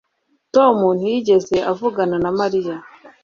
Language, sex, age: Kinyarwanda, female, 19-29